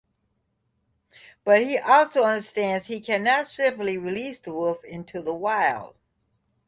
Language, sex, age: English, female, 60-69